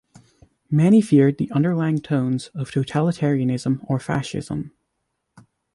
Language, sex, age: English, male, under 19